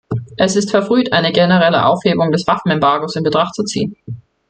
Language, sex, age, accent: German, female, 19-29, Österreichisches Deutsch